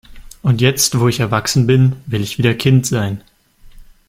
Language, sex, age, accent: German, male, 19-29, Deutschland Deutsch